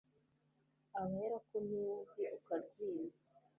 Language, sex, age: Kinyarwanda, female, 19-29